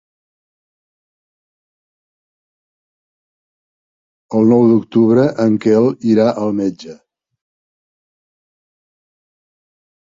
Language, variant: Catalan, Central